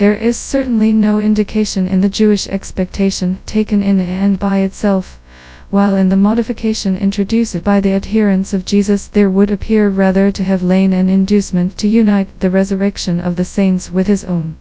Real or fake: fake